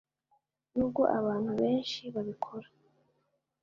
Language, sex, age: Kinyarwanda, female, under 19